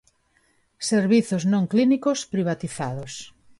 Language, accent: Galician, Neofalante